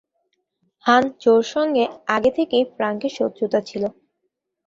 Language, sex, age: Bengali, female, 30-39